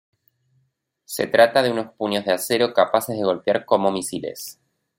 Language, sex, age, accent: Spanish, male, 30-39, Rioplatense: Argentina, Uruguay, este de Bolivia, Paraguay